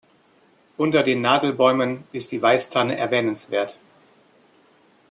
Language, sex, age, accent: German, male, 50-59, Deutschland Deutsch